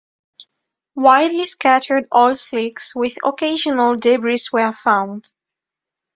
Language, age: English, 19-29